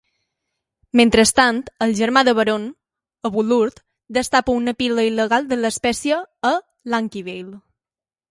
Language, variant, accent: Catalan, Balear, balear